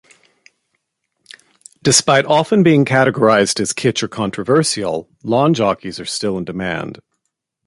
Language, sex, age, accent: English, male, 50-59, United States English